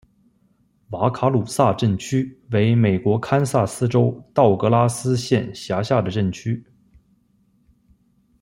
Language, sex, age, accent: Chinese, male, 19-29, 出生地：北京市